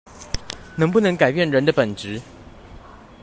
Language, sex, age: Chinese, male, 19-29